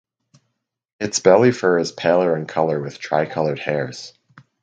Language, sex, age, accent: English, male, under 19, United States English